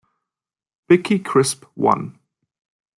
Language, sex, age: English, male, 19-29